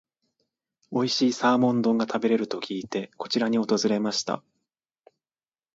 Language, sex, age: Japanese, male, 19-29